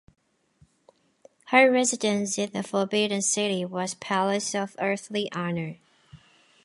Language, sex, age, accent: English, female, 30-39, United States English